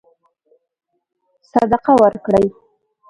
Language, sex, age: Pashto, female, under 19